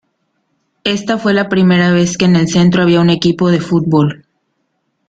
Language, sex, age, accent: Spanish, female, 19-29, México